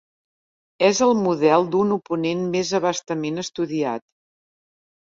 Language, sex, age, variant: Catalan, female, 60-69, Central